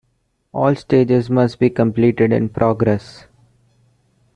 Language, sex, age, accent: English, male, 19-29, India and South Asia (India, Pakistan, Sri Lanka)